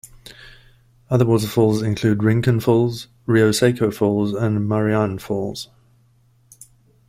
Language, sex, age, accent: English, male, 30-39, Southern African (South Africa, Zimbabwe, Namibia)